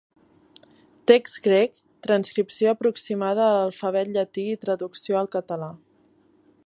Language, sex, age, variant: Catalan, female, 19-29, Central